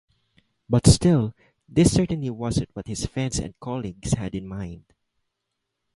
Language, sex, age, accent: English, male, 19-29, Filipino